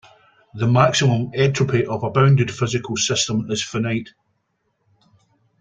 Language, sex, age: English, male, 50-59